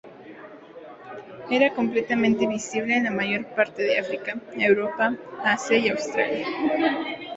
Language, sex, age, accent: Spanish, female, 19-29, México